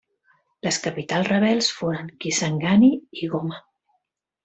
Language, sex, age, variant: Catalan, female, 50-59, Central